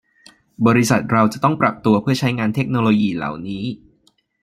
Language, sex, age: Thai, male, 19-29